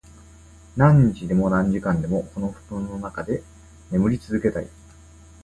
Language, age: Japanese, 30-39